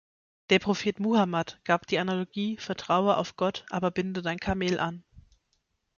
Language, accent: German, Deutschland Deutsch